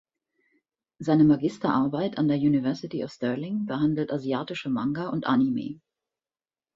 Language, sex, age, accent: German, female, 50-59, Deutschland Deutsch